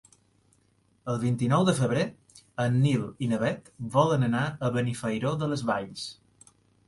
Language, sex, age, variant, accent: Catalan, male, 30-39, Balear, mallorquí